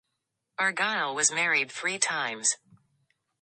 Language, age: English, under 19